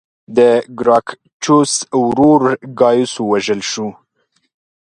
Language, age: Pashto, 19-29